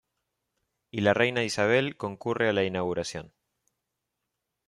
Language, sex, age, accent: Spanish, male, 30-39, Rioplatense: Argentina, Uruguay, este de Bolivia, Paraguay